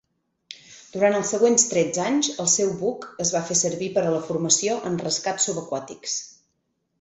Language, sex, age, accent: Catalan, female, 30-39, Garrotxi